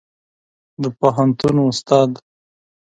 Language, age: Pashto, 19-29